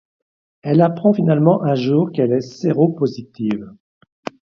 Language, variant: French, Français de métropole